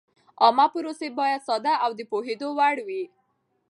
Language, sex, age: Pashto, female, under 19